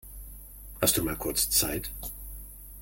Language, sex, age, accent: German, male, 50-59, Deutschland Deutsch